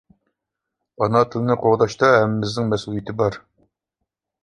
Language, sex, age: Uyghur, male, 40-49